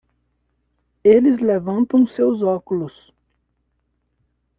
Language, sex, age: Portuguese, male, 30-39